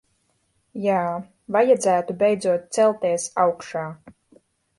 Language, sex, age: Latvian, female, 19-29